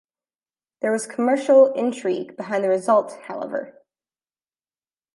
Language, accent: English, United States English